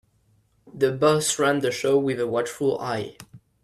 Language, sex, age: English, male, 19-29